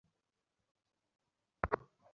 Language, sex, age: Bengali, male, 19-29